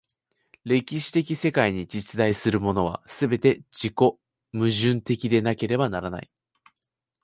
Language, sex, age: Japanese, male, 19-29